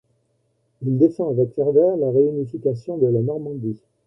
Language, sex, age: French, male, 70-79